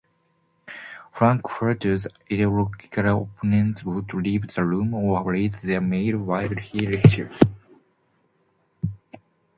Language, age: English, 19-29